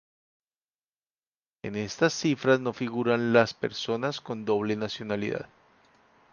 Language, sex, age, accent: Spanish, male, 30-39, Andino-Pacífico: Colombia, Perú, Ecuador, oeste de Bolivia y Venezuela andina